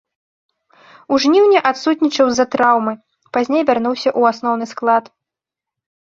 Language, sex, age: Belarusian, female, 19-29